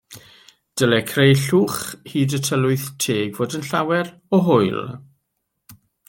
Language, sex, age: Welsh, male, 50-59